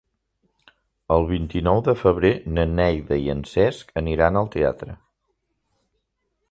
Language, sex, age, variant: Catalan, male, 40-49, Central